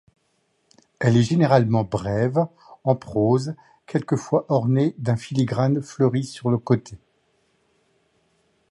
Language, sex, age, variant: French, male, 50-59, Français de métropole